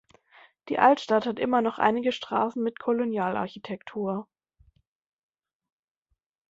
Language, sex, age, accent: German, female, 19-29, Deutschland Deutsch